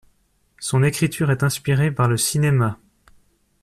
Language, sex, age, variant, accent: French, male, 40-49, Français d'Europe, Français de Suisse